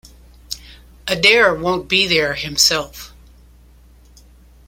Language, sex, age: English, female, 70-79